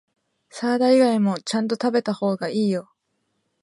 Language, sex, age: Japanese, female, 19-29